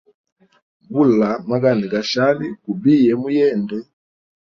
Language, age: Hemba, 40-49